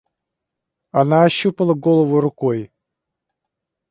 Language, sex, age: Russian, male, 50-59